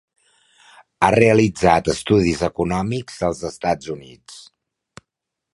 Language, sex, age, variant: Catalan, male, 40-49, Central